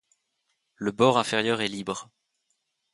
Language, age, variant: French, 19-29, Français de métropole